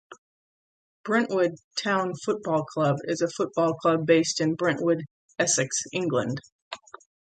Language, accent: English, United States English